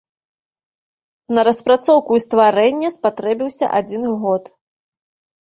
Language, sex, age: Belarusian, female, 30-39